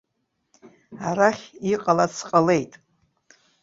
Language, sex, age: Abkhazian, female, 60-69